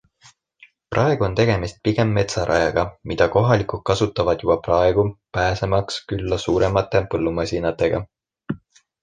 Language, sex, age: Estonian, male, 19-29